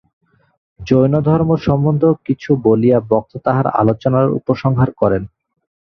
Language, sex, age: Bengali, male, 19-29